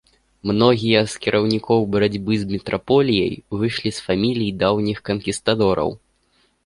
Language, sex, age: Belarusian, male, under 19